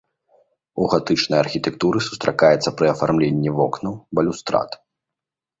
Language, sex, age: Belarusian, male, 19-29